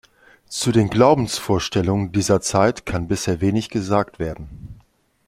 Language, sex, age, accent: German, male, 40-49, Deutschland Deutsch